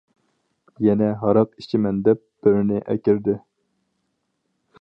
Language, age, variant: Uyghur, 30-39, ئۇيغۇر تىلى